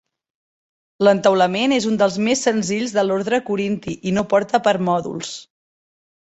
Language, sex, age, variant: Catalan, female, 30-39, Central